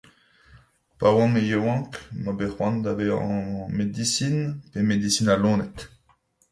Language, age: Breton, 19-29